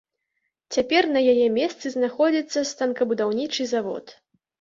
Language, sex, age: Belarusian, female, 19-29